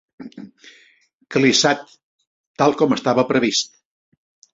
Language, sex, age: Catalan, male, 70-79